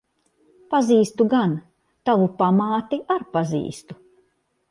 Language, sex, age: Latvian, female, 60-69